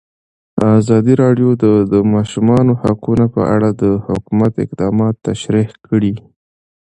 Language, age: Pashto, 19-29